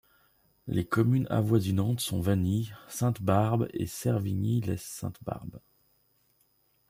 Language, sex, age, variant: French, male, 30-39, Français de métropole